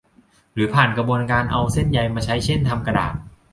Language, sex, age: Thai, male, 19-29